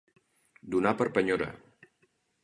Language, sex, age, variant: Catalan, male, 60-69, Central